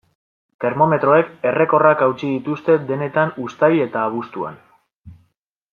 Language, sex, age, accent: Basque, male, 19-29, Mendebalekoa (Araba, Bizkaia, Gipuzkoako mendebaleko herri batzuk)